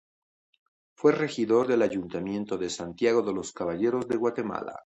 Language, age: Spanish, 60-69